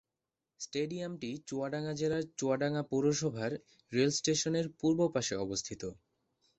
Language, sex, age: Bengali, male, 19-29